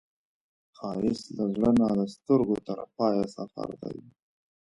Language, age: Pashto, 19-29